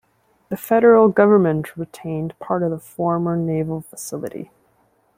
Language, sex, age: English, female, 30-39